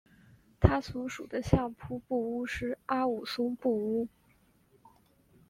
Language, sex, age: Chinese, female, 19-29